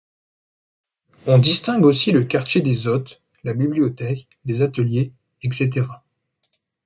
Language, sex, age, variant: French, male, 19-29, Français de métropole